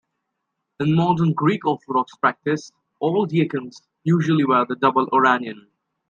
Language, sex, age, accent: English, male, 19-29, United States English